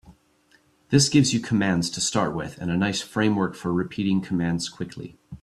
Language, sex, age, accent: English, male, 40-49, United States English